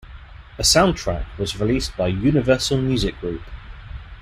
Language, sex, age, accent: English, male, 30-39, England English